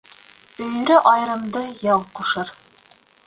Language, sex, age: Bashkir, female, 19-29